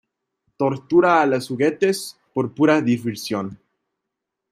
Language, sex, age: Spanish, male, under 19